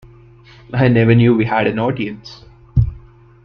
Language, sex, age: English, male, 19-29